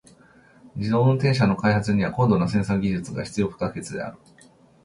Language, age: Japanese, 40-49